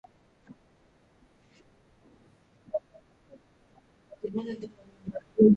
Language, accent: English, India and South Asia (India, Pakistan, Sri Lanka)